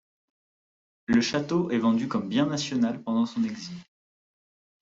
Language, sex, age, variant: French, male, 19-29, Français de métropole